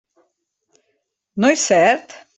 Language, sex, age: Catalan, female, 60-69